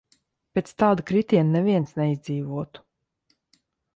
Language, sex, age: Latvian, female, 30-39